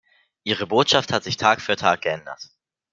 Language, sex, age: German, male, under 19